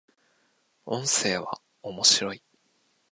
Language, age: Japanese, 19-29